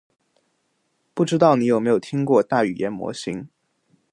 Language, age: Chinese, under 19